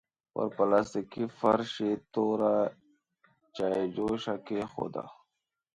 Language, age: Pashto, 30-39